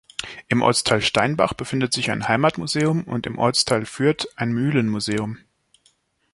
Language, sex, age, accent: German, male, 19-29, Schweizerdeutsch